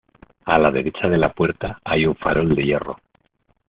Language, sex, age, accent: Spanish, male, 50-59, España: Centro-Sur peninsular (Madrid, Toledo, Castilla-La Mancha)